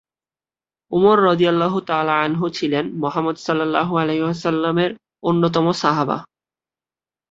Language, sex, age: Bengali, male, 19-29